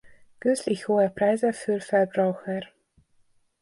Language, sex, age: German, female, 19-29